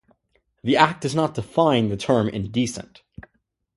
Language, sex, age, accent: English, male, 19-29, United States English